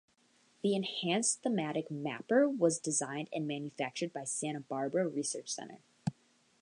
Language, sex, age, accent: English, female, under 19, United States English